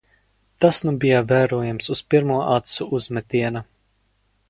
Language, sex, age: Latvian, male, under 19